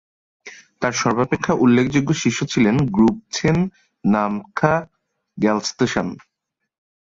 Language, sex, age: Bengali, male, 30-39